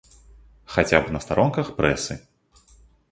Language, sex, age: Belarusian, male, 30-39